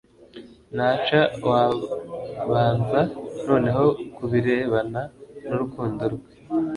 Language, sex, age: Kinyarwanda, male, 19-29